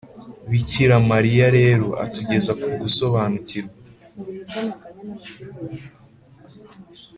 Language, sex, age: Kinyarwanda, male, 19-29